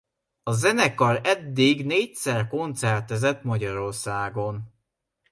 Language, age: Hungarian, 19-29